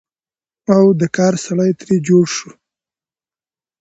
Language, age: Pashto, 19-29